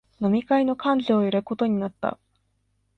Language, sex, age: Japanese, female, under 19